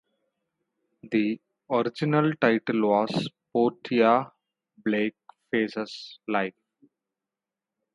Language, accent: English, India and South Asia (India, Pakistan, Sri Lanka)